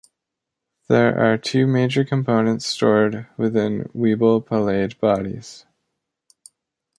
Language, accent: English, United States English